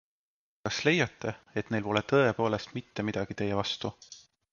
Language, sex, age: Estonian, male, 30-39